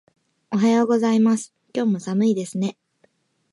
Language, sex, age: Japanese, female, 19-29